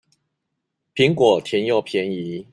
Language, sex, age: Chinese, male, 50-59